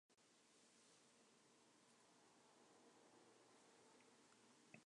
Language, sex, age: English, male, under 19